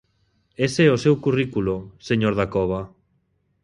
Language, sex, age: Galician, male, 19-29